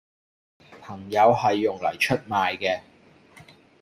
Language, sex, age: Cantonese, male, 30-39